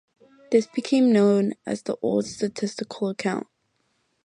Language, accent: English, United States English